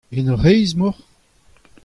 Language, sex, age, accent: Breton, male, 60-69, Kerneveg